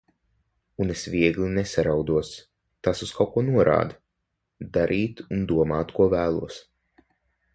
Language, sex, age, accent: Latvian, male, under 19, Vidus dialekts